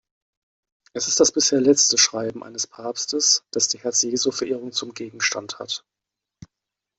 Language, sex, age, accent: German, male, 40-49, Deutschland Deutsch